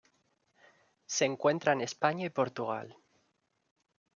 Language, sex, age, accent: Spanish, male, 19-29, España: Norte peninsular (Asturias, Castilla y León, Cantabria, País Vasco, Navarra, Aragón, La Rioja, Guadalajara, Cuenca)